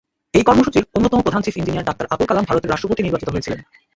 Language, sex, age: Bengali, male, 19-29